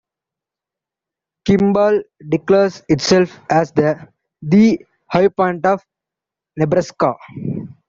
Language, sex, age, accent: English, male, 19-29, India and South Asia (India, Pakistan, Sri Lanka)